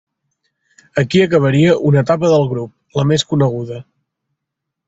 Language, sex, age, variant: Catalan, male, 30-39, Septentrional